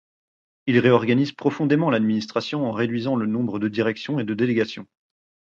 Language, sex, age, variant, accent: French, male, 30-39, Français d'Europe, Français de Belgique